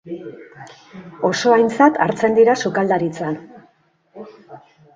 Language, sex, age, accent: Basque, female, 40-49, Mendebalekoa (Araba, Bizkaia, Gipuzkoako mendebaleko herri batzuk)